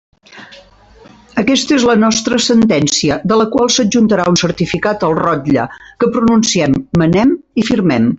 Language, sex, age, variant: Catalan, female, 50-59, Central